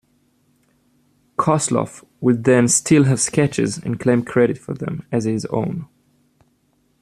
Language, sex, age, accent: English, male, 19-29, United States English